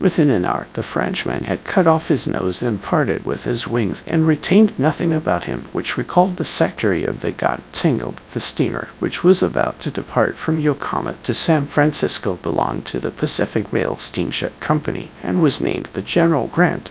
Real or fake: fake